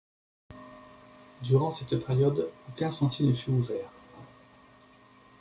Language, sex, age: French, male, 50-59